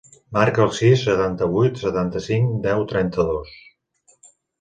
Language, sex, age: Catalan, male, 40-49